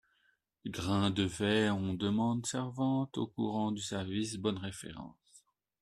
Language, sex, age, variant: French, male, 30-39, Français de métropole